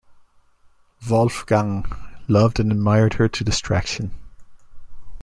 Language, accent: English, United States English